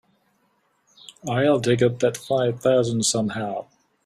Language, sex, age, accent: English, male, 40-49, England English